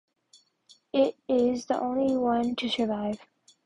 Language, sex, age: English, female, under 19